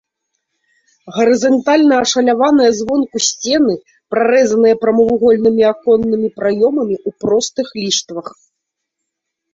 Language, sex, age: Belarusian, female, 30-39